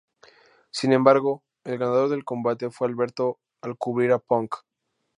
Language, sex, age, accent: Spanish, male, under 19, México